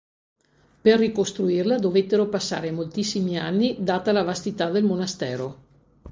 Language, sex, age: Italian, female, 60-69